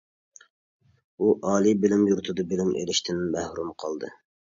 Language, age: Uyghur, 30-39